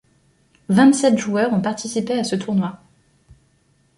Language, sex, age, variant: French, female, 19-29, Français de métropole